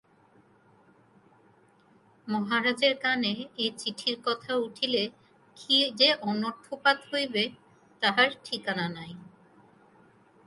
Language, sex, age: Bengali, female, 19-29